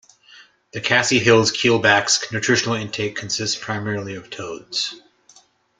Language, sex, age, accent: English, male, 40-49, United States English